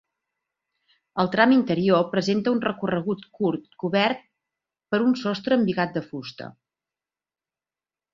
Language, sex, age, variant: Catalan, female, 40-49, Central